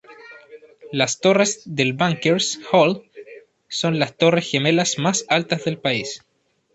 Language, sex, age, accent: Spanish, male, 30-39, Chileno: Chile, Cuyo